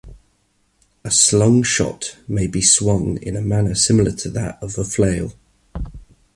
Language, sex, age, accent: English, male, 30-39, England English